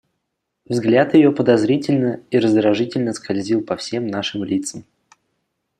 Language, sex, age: Russian, male, under 19